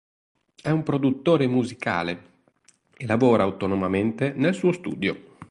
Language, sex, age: Italian, male, 40-49